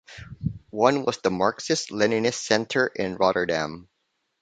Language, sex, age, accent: English, male, 30-39, Filipino